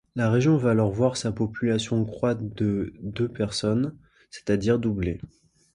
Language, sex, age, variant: French, male, 19-29, Français de métropole